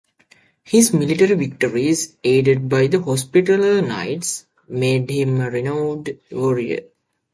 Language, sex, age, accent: English, male, 19-29, United States English